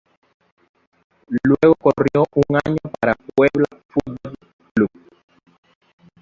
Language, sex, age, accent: Spanish, male, 19-29, Caribe: Cuba, Venezuela, Puerto Rico, República Dominicana, Panamá, Colombia caribeña, México caribeño, Costa del golfo de México